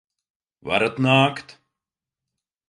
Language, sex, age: Latvian, male, 30-39